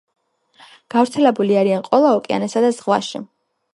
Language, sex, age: Georgian, female, 19-29